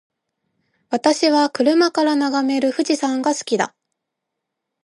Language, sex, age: Japanese, female, 19-29